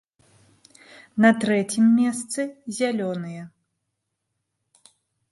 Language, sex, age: Belarusian, female, 30-39